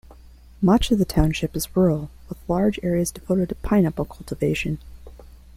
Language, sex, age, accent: English, female, 19-29, United States English